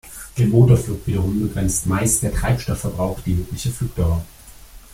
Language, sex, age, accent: German, male, 30-39, Deutschland Deutsch